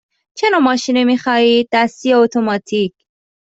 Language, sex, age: Persian, female, 30-39